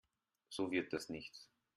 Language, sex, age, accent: German, male, 30-39, Österreichisches Deutsch